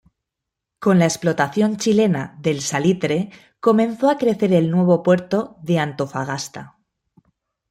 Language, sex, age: Spanish, female, 30-39